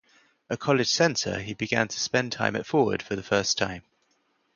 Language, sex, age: English, male, 30-39